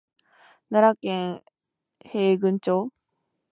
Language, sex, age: Japanese, female, 19-29